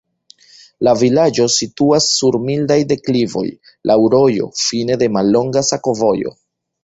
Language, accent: Esperanto, Internacia